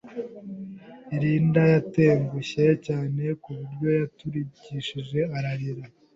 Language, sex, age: Kinyarwanda, male, 19-29